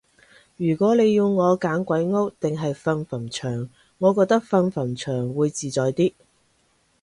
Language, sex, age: Cantonese, female, 30-39